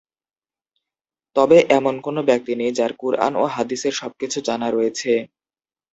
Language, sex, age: Bengali, male, 19-29